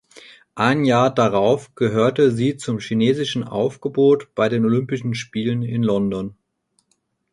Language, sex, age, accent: German, male, 30-39, Deutschland Deutsch